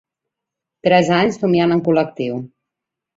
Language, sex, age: Catalan, female, 40-49